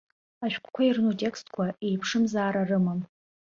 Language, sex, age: Abkhazian, female, under 19